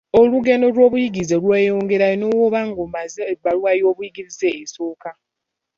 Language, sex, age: Ganda, female, 19-29